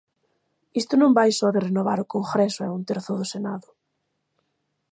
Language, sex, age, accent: Galician, female, 30-39, Central (gheada); Normativo (estándar)